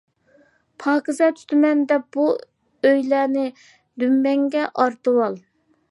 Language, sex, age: Uyghur, female, 19-29